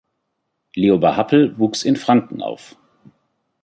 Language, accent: German, Deutschland Deutsch